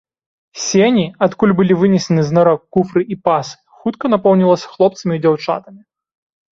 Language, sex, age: Belarusian, male, 19-29